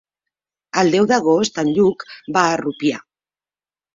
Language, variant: Catalan, Central